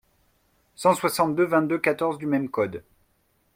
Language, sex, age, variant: French, male, 30-39, Français de métropole